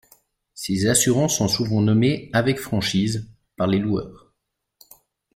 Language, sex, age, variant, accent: French, male, 30-39, Français d'Europe, Français de Suisse